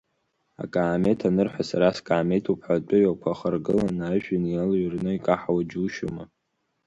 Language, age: Abkhazian, under 19